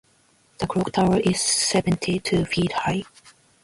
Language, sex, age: English, female, 19-29